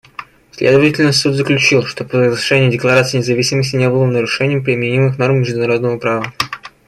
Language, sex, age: Russian, male, 19-29